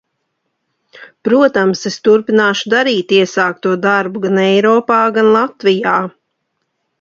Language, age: Latvian, 40-49